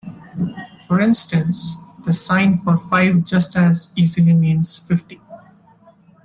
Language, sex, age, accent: English, male, 19-29, India and South Asia (India, Pakistan, Sri Lanka)